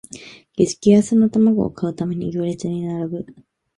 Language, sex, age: Japanese, female, 19-29